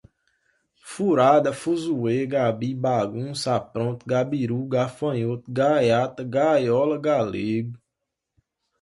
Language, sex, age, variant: Portuguese, male, 19-29, Portuguese (Brasil)